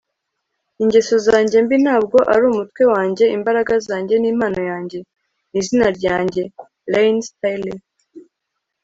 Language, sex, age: Kinyarwanda, female, 19-29